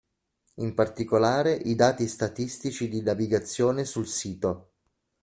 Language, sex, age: Italian, male, 50-59